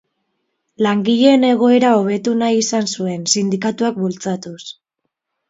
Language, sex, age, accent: Basque, male, 19-29, Mendebalekoa (Araba, Bizkaia, Gipuzkoako mendebaleko herri batzuk)